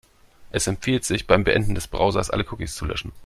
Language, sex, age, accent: German, male, 40-49, Deutschland Deutsch